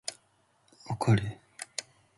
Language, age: Japanese, 19-29